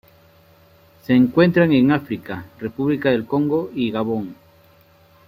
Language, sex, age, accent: Spanish, male, 40-49, Andino-Pacífico: Colombia, Perú, Ecuador, oeste de Bolivia y Venezuela andina